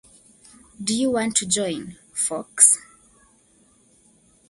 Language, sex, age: English, female, 19-29